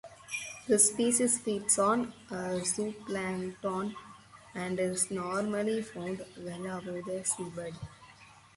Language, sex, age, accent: English, female, 19-29, United States English